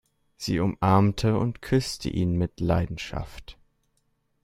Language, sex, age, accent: German, male, 19-29, Deutschland Deutsch